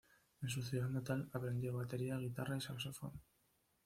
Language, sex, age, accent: Spanish, male, 19-29, España: Norte peninsular (Asturias, Castilla y León, Cantabria, País Vasco, Navarra, Aragón, La Rioja, Guadalajara, Cuenca)